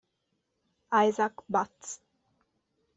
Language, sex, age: Italian, female, 19-29